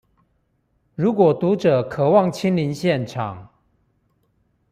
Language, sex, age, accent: Chinese, male, 40-49, 出生地：臺北市